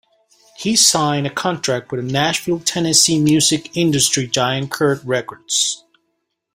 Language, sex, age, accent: English, male, 30-39, United States English